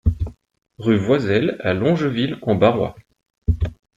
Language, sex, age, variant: French, male, 30-39, Français de métropole